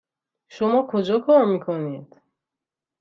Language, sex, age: Persian, female, 30-39